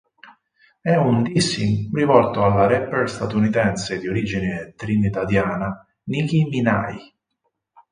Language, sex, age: Italian, male, 30-39